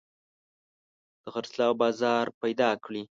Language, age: Pashto, under 19